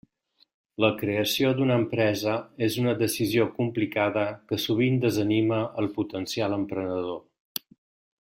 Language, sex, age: Catalan, male, 60-69